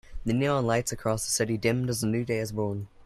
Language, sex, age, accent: English, male, under 19, Irish English